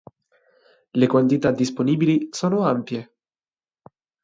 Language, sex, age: Italian, male, 19-29